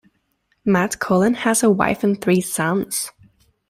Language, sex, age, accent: English, female, 19-29, England English